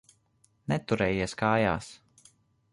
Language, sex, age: Latvian, male, 30-39